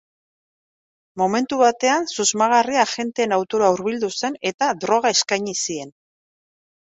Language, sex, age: Basque, female, 40-49